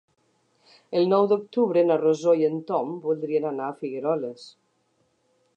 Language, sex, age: Catalan, female, 60-69